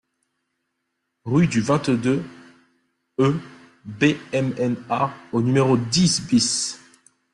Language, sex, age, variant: French, male, 19-29, Français de métropole